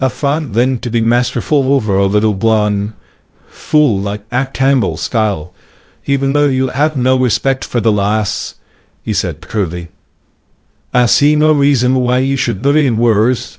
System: TTS, VITS